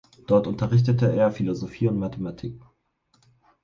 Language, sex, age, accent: German, male, 19-29, Deutschland Deutsch